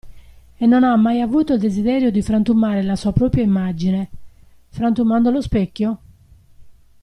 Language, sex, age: Italian, female, 50-59